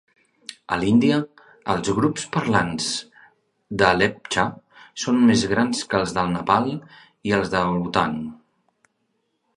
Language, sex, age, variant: Catalan, male, 40-49, Central